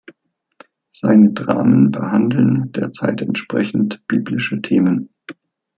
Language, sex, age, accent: German, male, 40-49, Deutschland Deutsch